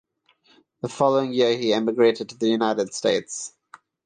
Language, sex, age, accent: English, male, 19-29, India and South Asia (India, Pakistan, Sri Lanka)